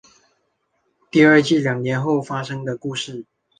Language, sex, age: Chinese, male, under 19